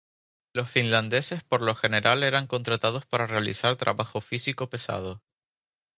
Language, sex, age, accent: Spanish, male, 19-29, España: Islas Canarias